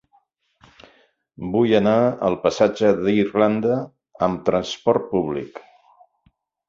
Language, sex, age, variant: Catalan, male, 60-69, Central